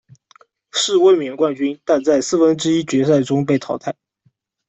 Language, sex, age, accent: Chinese, male, 19-29, 出生地：浙江省